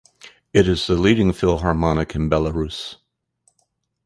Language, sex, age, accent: English, male, 50-59, United States English